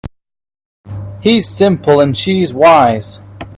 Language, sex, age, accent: English, male, 19-29, England English